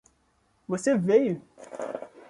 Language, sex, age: Portuguese, male, 19-29